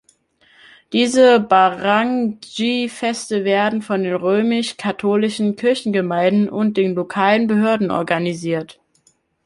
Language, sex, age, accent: German, male, under 19, Deutschland Deutsch